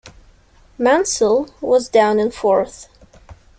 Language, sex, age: English, female, 19-29